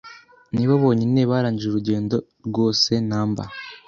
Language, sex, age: Kinyarwanda, male, 30-39